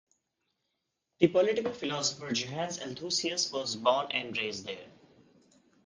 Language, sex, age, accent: English, male, 19-29, India and South Asia (India, Pakistan, Sri Lanka)